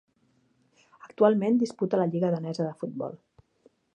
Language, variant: Catalan, Central